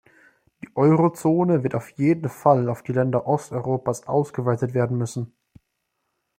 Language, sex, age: German, male, 19-29